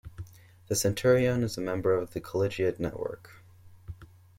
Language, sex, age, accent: English, male, 19-29, United States English